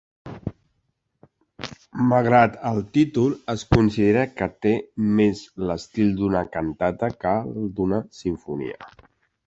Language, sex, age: Catalan, male, 50-59